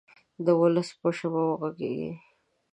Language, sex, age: Pashto, female, 19-29